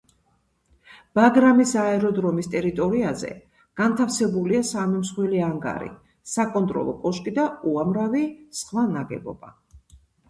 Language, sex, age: Georgian, female, 50-59